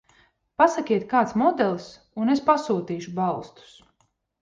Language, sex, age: Latvian, female, 30-39